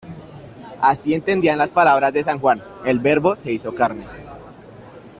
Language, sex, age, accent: Spanish, male, 19-29, Caribe: Cuba, Venezuela, Puerto Rico, República Dominicana, Panamá, Colombia caribeña, México caribeño, Costa del golfo de México